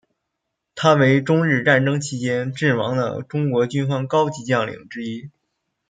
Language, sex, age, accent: Chinese, male, 19-29, 出生地：山东省